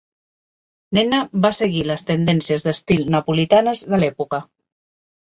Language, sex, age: Catalan, female, 40-49